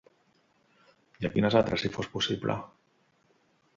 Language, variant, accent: Catalan, Central, central